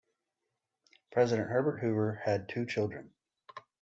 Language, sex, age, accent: English, male, 40-49, United States English